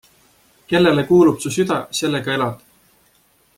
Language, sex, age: Estonian, male, 19-29